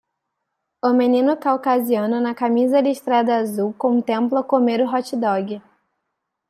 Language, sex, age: Portuguese, female, 19-29